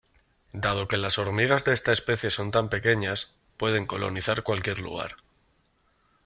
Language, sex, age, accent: Spanish, male, 30-39, España: Norte peninsular (Asturias, Castilla y León, Cantabria, País Vasco, Navarra, Aragón, La Rioja, Guadalajara, Cuenca)